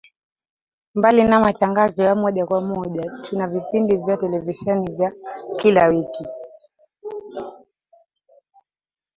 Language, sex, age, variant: Swahili, female, 19-29, Kiswahili cha Bara ya Kenya